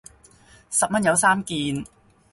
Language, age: Cantonese, 30-39